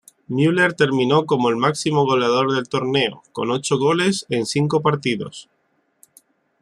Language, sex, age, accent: Spanish, male, 30-39, España: Islas Canarias